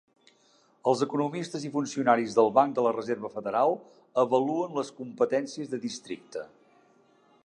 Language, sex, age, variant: Catalan, male, 60-69, Central